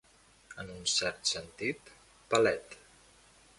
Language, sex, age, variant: Catalan, male, 19-29, Central